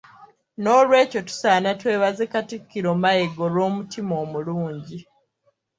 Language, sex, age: Ganda, female, 19-29